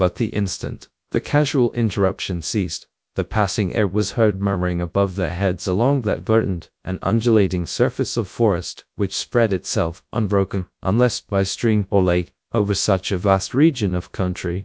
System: TTS, GradTTS